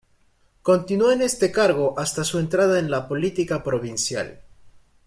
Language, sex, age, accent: Spanish, male, under 19, Andino-Pacífico: Colombia, Perú, Ecuador, oeste de Bolivia y Venezuela andina